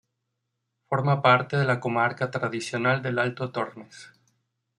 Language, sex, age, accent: Spanish, male, 30-39, México